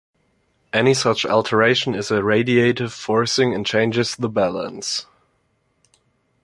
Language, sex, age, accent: English, male, 19-29, United States English